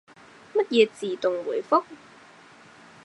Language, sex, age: Cantonese, female, 19-29